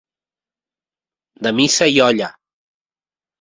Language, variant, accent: Catalan, Central, Català central